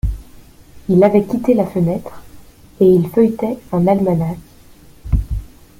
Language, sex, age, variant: French, female, 19-29, Français de métropole